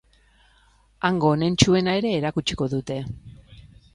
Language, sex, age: Basque, female, 40-49